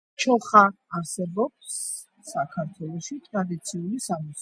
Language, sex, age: Georgian, female, 50-59